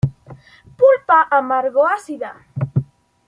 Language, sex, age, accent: Spanish, male, 19-29, Andino-Pacífico: Colombia, Perú, Ecuador, oeste de Bolivia y Venezuela andina